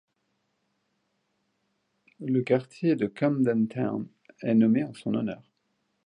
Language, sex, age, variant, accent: French, male, 40-49, Français d'Europe, Français de Suisse